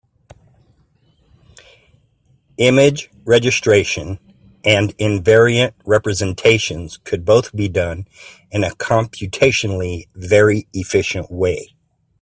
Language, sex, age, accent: English, male, 50-59, United States English